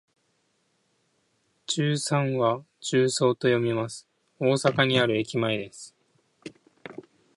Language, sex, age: Japanese, male, 19-29